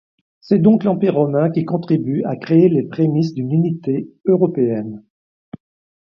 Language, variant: French, Français de métropole